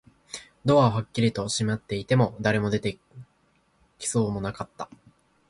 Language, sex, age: Japanese, male, 19-29